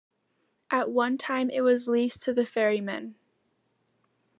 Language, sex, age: English, female, under 19